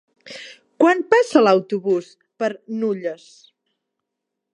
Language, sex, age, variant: Catalan, female, 30-39, Central